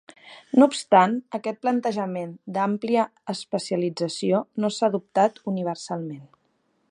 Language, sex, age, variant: Catalan, female, 30-39, Central